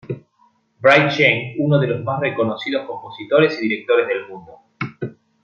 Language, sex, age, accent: Spanish, male, 30-39, Rioplatense: Argentina, Uruguay, este de Bolivia, Paraguay